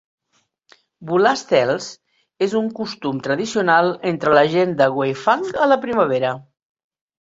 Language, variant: Catalan, Central